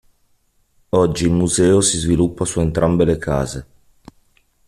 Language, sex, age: Italian, male, 40-49